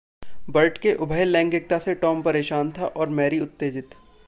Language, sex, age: Hindi, male, 19-29